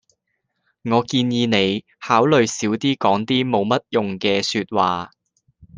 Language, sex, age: Cantonese, male, 19-29